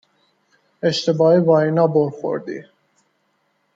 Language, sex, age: Persian, male, 19-29